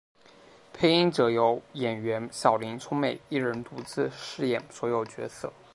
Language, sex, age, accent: Chinese, male, under 19, 出生地：浙江省